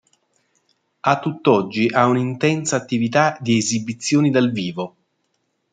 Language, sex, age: Italian, male, 40-49